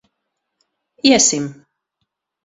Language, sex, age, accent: Latvian, female, 30-39, Latgaliešu